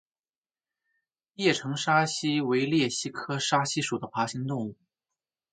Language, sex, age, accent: Chinese, male, 19-29, 出生地：山东省